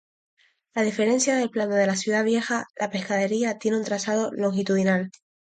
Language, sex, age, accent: Spanish, female, 19-29, España: Islas Canarias